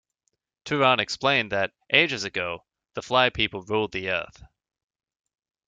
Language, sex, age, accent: English, male, 19-29, Australian English